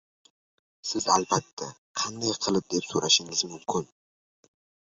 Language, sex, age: Uzbek, male, under 19